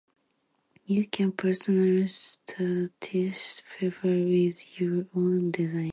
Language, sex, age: English, female, 19-29